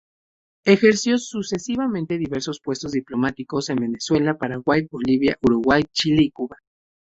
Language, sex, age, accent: Spanish, male, 19-29, México